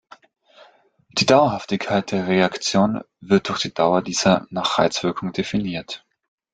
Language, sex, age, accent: German, male, 19-29, Österreichisches Deutsch